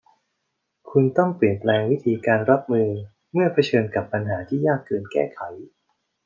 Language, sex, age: Thai, male, 40-49